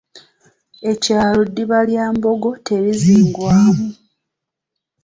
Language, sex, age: Ganda, female, 40-49